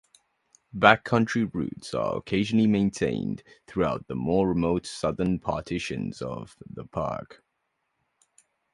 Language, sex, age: English, male, 19-29